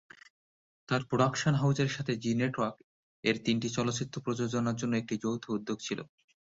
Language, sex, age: Bengali, male, 19-29